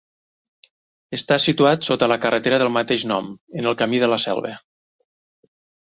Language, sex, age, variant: Catalan, male, 40-49, Nord-Occidental